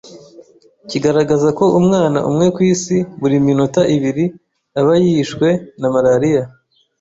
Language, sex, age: Kinyarwanda, male, 30-39